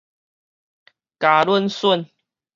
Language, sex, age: Min Nan Chinese, male, 19-29